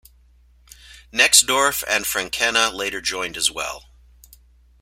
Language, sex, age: English, male, 50-59